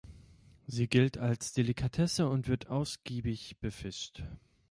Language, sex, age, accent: German, male, 30-39, Deutschland Deutsch